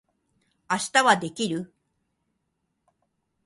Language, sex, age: Japanese, female, 60-69